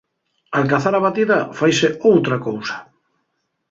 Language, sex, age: Asturian, male, 50-59